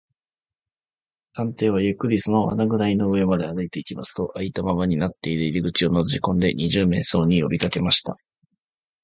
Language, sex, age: Japanese, male, 19-29